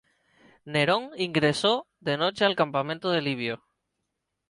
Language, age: Spanish, 19-29